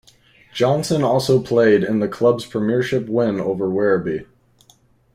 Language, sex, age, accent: English, male, 19-29, United States English